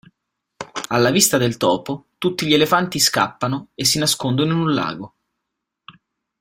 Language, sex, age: Italian, male, 19-29